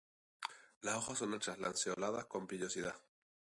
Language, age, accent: Spanish, 19-29, España: Islas Canarias; Rioplatense: Argentina, Uruguay, este de Bolivia, Paraguay